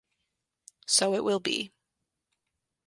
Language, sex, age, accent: English, female, 19-29, United States English